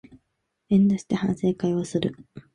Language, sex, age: Japanese, female, 19-29